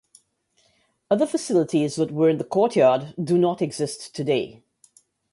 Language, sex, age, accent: English, female, 50-59, West Indies and Bermuda (Bahamas, Bermuda, Jamaica, Trinidad)